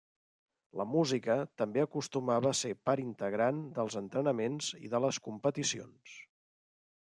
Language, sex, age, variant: Catalan, male, 50-59, Central